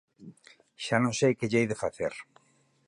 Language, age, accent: Galician, 50-59, Central (gheada)